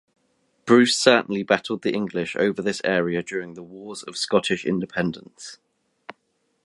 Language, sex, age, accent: English, male, 19-29, England English